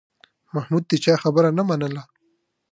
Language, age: Pashto, 19-29